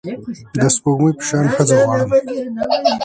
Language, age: Pashto, 30-39